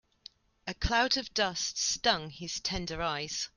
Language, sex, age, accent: English, female, 50-59, England English